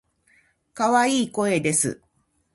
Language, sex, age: Japanese, female, 50-59